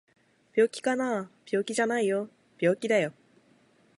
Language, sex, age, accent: Japanese, female, 19-29, 東京